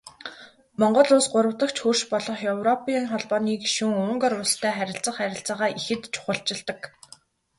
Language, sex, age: Mongolian, female, 19-29